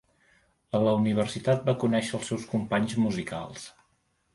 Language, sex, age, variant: Catalan, male, 50-59, Central